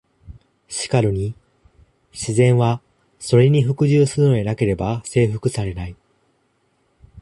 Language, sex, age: Japanese, male, 19-29